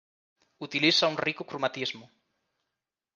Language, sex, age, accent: Galician, male, 19-29, Atlántico (seseo e gheada)